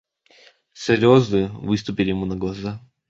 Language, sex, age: Russian, male, 19-29